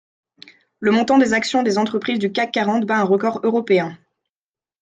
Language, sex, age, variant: French, female, 19-29, Français de métropole